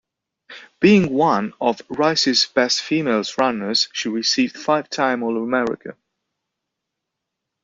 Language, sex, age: English, male, 30-39